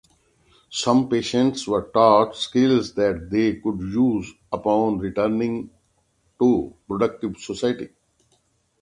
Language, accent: English, India and South Asia (India, Pakistan, Sri Lanka)